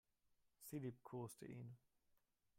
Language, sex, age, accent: German, male, 30-39, Deutschland Deutsch